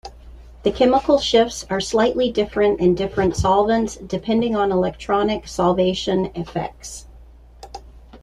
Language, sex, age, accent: English, female, 40-49, United States English